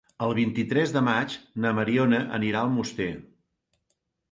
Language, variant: Catalan, Central